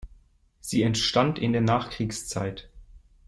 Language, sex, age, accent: German, male, 19-29, Deutschland Deutsch